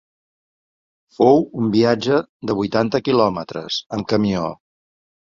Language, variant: Catalan, Central